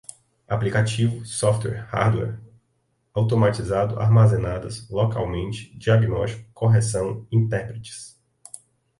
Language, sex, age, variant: Portuguese, male, 30-39, Portuguese (Brasil)